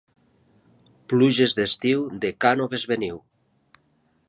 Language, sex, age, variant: Catalan, male, 50-59, Nord-Occidental